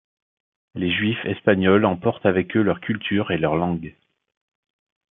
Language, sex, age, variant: French, male, 40-49, Français de métropole